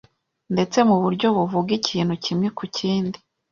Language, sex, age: Kinyarwanda, female, 19-29